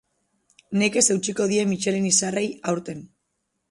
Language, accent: Basque, Mendebalekoa (Araba, Bizkaia, Gipuzkoako mendebaleko herri batzuk)